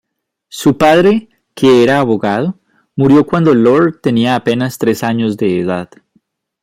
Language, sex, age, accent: Spanish, male, 19-29, Andino-Pacífico: Colombia, Perú, Ecuador, oeste de Bolivia y Venezuela andina